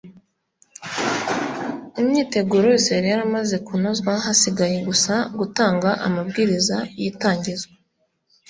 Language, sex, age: Kinyarwanda, female, 30-39